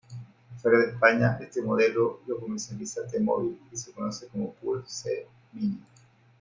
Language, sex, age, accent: Spanish, male, 40-49, España: Norte peninsular (Asturias, Castilla y León, Cantabria, País Vasco, Navarra, Aragón, La Rioja, Guadalajara, Cuenca)